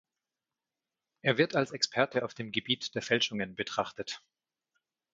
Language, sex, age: German, male, 40-49